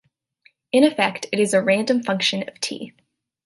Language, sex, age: English, female, 19-29